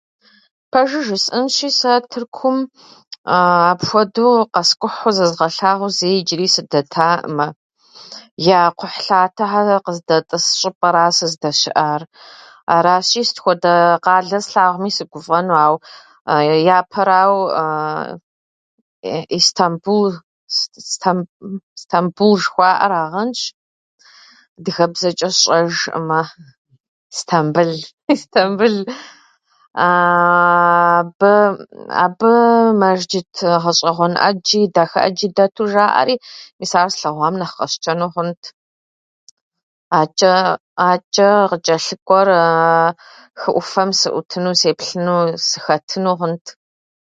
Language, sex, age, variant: Kabardian, female, 30-39, Адыгэбзэ (Къэбэрдей, Кирил, псоми зэдай)